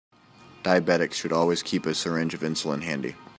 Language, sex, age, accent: English, male, 19-29, United States English